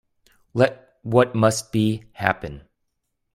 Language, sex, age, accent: English, male, 40-49, United States English